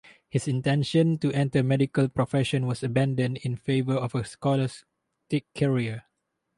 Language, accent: English, Malaysian English